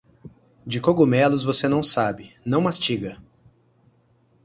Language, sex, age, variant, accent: Portuguese, male, 19-29, Portuguese (Brasil), Paulista